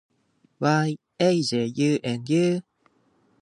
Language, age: Japanese, 19-29